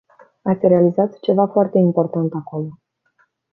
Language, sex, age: Romanian, female, 19-29